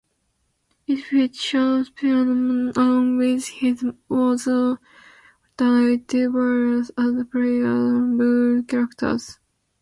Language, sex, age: English, female, 19-29